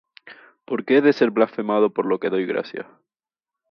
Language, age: Spanish, 19-29